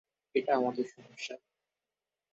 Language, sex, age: Bengali, male, 19-29